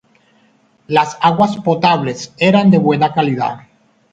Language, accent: Spanish, Caribe: Cuba, Venezuela, Puerto Rico, República Dominicana, Panamá, Colombia caribeña, México caribeño, Costa del golfo de México